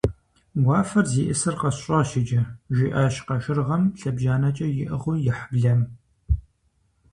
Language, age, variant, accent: Kabardian, 19-29, Адыгэбзэ (Къэбэрдей, Кирил, псоми зэдай), Джылэхъстэней (Gilahsteney)